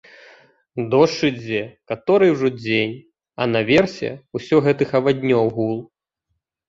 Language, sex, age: Belarusian, male, 30-39